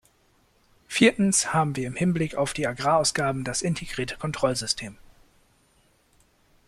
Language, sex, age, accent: German, male, 19-29, Deutschland Deutsch